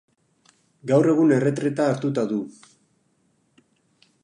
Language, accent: Basque, Erdialdekoa edo Nafarra (Gipuzkoa, Nafarroa)